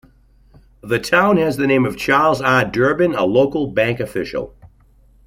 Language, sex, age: English, male, 40-49